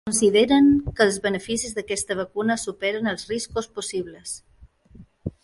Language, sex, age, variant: Catalan, female, 30-39, Balear